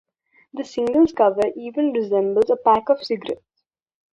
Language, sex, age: English, female, under 19